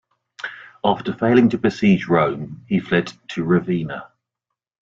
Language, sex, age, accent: English, male, 50-59, England English